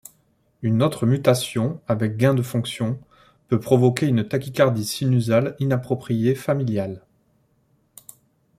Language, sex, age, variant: French, male, 30-39, Français de métropole